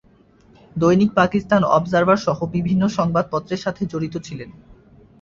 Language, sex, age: Bengali, male, under 19